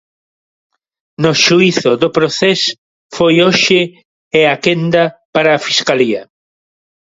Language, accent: Galician, Neofalante